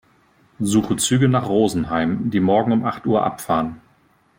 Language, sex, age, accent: German, male, 30-39, Deutschland Deutsch